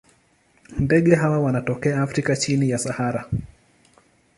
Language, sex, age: Swahili, male, 30-39